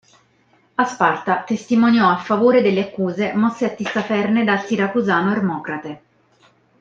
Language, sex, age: Italian, female, 30-39